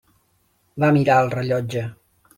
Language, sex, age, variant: Catalan, male, 30-39, Central